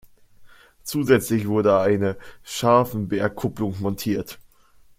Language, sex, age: German, male, under 19